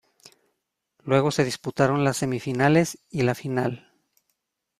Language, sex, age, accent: Spanish, male, 30-39, México